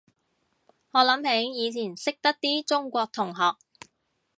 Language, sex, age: Cantonese, female, 19-29